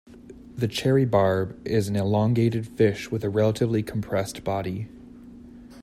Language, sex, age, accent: English, male, 19-29, United States English